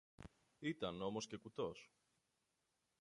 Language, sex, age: Greek, male, 30-39